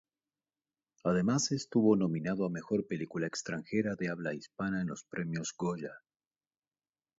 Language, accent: Spanish, Rioplatense: Argentina, Uruguay, este de Bolivia, Paraguay